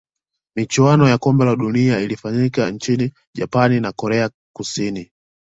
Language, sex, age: Swahili, male, 19-29